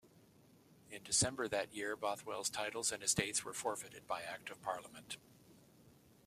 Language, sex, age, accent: English, male, 60-69, United States English